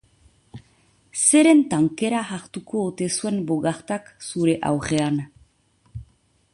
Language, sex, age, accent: Basque, female, 40-49, Nafar-lapurtarra edo Zuberotarra (Lapurdi, Nafarroa Beherea, Zuberoa)